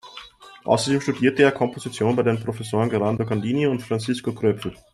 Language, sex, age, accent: German, male, 19-29, Österreichisches Deutsch